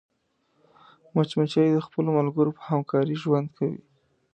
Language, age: Pashto, 19-29